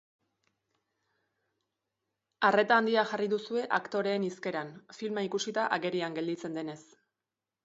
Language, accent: Basque, Erdialdekoa edo Nafarra (Gipuzkoa, Nafarroa)